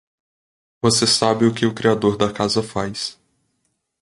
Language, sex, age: Portuguese, male, 19-29